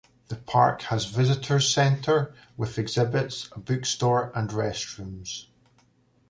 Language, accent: English, Scottish English